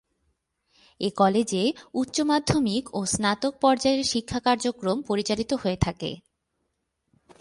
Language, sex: Bengali, female